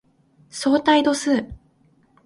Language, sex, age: Japanese, female, 19-29